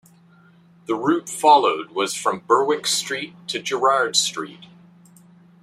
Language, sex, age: English, male, 50-59